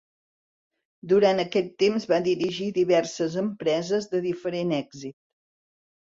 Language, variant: Catalan, Central